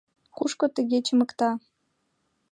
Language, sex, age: Mari, female, 19-29